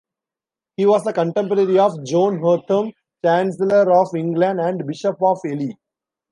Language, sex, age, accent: English, male, 19-29, India and South Asia (India, Pakistan, Sri Lanka)